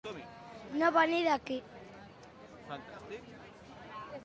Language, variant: Catalan, Septentrional